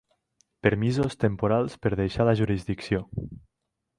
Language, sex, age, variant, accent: Catalan, male, 19-29, Nord-Occidental, Lleidatà